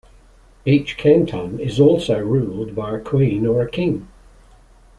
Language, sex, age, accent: English, male, 70-79, Australian English